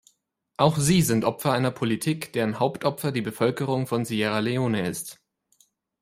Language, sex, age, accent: German, male, 19-29, Deutschland Deutsch